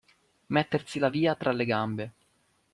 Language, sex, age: Italian, male, 30-39